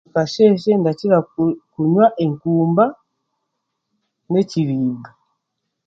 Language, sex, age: Chiga, female, 40-49